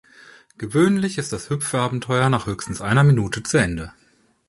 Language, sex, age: German, male, 30-39